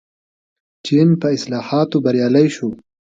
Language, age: Pashto, 19-29